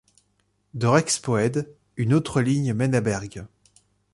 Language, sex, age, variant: French, male, 30-39, Français de métropole